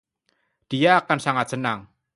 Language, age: Indonesian, 19-29